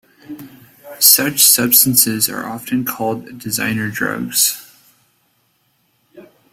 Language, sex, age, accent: English, male, 19-29, United States English